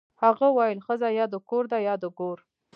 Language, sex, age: Pashto, female, 19-29